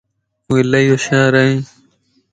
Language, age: Lasi, 19-29